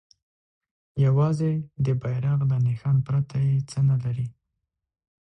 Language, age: Pashto, 19-29